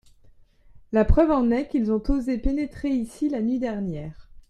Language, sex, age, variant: French, male, 30-39, Français de métropole